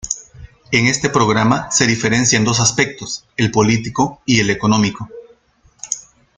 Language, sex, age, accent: Spanish, male, 40-49, Andino-Pacífico: Colombia, Perú, Ecuador, oeste de Bolivia y Venezuela andina